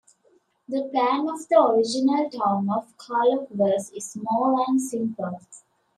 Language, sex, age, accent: English, female, 19-29, England English